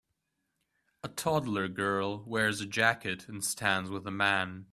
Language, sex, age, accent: English, male, 19-29, England English